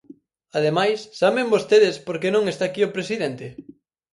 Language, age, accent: Galician, 19-29, Atlántico (seseo e gheada)